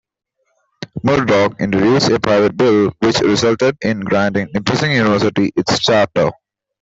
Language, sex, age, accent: English, male, 19-29, India and South Asia (India, Pakistan, Sri Lanka)